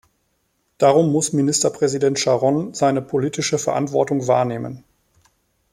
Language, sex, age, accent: German, male, 30-39, Deutschland Deutsch